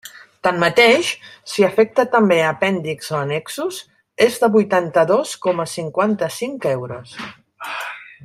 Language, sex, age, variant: Catalan, female, 50-59, Central